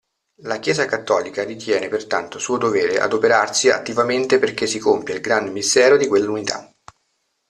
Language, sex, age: Italian, male, 40-49